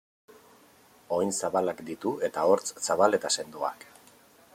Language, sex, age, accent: Basque, male, 30-39, Erdialdekoa edo Nafarra (Gipuzkoa, Nafarroa)